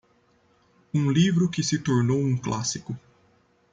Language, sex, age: Portuguese, male, 19-29